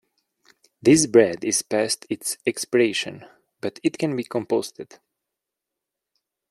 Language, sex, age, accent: English, male, 19-29, United States English